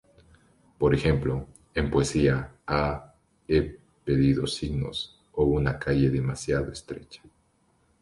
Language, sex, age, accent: Spanish, male, 19-29, Andino-Pacífico: Colombia, Perú, Ecuador, oeste de Bolivia y Venezuela andina